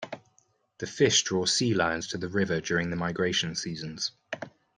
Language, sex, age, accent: English, male, 30-39, England English